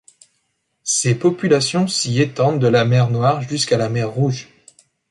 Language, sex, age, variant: French, male, 19-29, Français de métropole